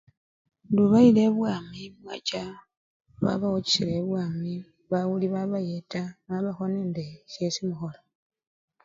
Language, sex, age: Luyia, male, 30-39